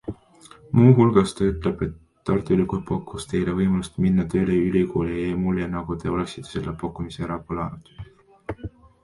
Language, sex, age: Estonian, male, 19-29